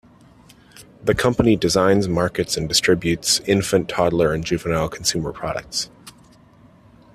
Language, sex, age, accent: English, male, 19-29, United States English